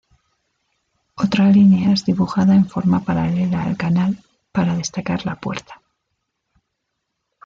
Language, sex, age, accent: Spanish, female, 40-49, España: Norte peninsular (Asturias, Castilla y León, Cantabria, País Vasco, Navarra, Aragón, La Rioja, Guadalajara, Cuenca)